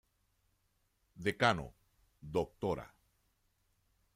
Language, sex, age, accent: Spanish, male, 60-69, Caribe: Cuba, Venezuela, Puerto Rico, República Dominicana, Panamá, Colombia caribeña, México caribeño, Costa del golfo de México